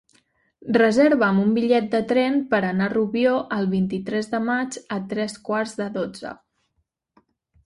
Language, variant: Catalan, Central